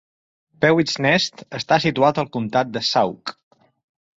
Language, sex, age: Catalan, male, 40-49